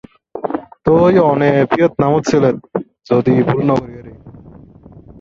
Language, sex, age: Bengali, male, 19-29